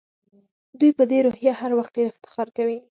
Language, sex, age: Pashto, female, under 19